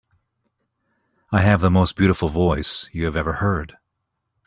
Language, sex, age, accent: English, male, 40-49, Canadian English